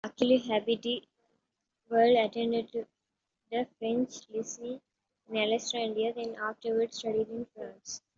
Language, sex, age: English, female, 19-29